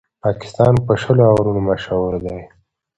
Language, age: Pashto, 19-29